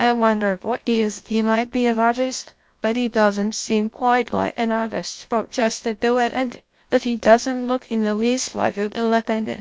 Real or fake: fake